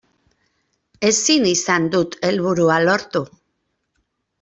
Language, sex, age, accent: Basque, female, 50-59, Erdialdekoa edo Nafarra (Gipuzkoa, Nafarroa)